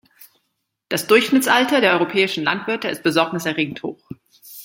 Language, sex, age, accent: German, female, 40-49, Deutschland Deutsch